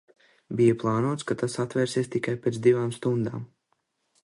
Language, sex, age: Latvian, male, under 19